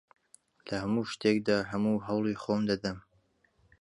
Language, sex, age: Central Kurdish, male, 30-39